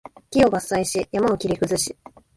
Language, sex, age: Japanese, female, 19-29